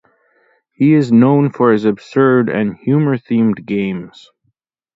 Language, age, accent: English, 30-39, United States English